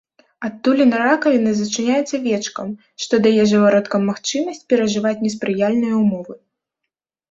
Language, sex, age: Belarusian, female, under 19